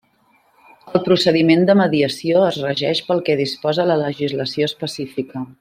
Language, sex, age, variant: Catalan, female, 50-59, Central